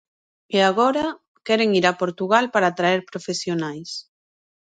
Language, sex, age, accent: Galician, female, 40-49, Oriental (común en zona oriental)